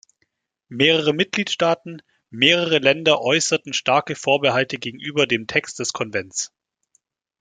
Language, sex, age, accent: German, male, 19-29, Deutschland Deutsch